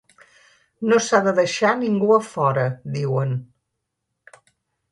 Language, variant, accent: Catalan, Central, central